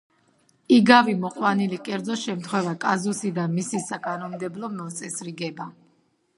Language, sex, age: Georgian, female, 30-39